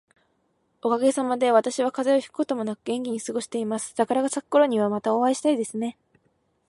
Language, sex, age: Japanese, female, 19-29